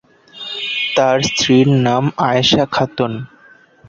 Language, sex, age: Bengali, male, under 19